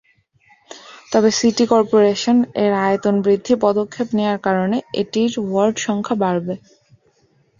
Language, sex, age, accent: Bengali, female, 30-39, Native